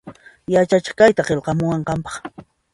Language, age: Puno Quechua, 50-59